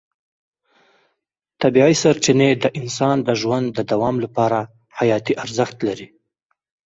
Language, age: Pashto, under 19